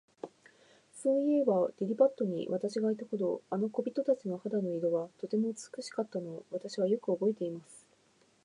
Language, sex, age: Japanese, female, 19-29